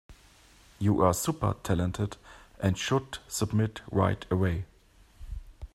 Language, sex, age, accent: English, male, 30-39, United States English